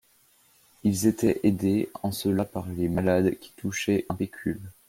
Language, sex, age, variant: French, male, under 19, Français de métropole